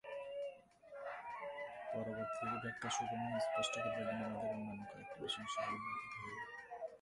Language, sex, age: Bengali, male, 19-29